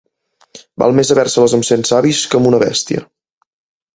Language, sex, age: Catalan, male, 19-29